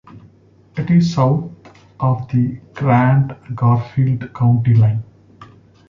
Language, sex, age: English, male, 40-49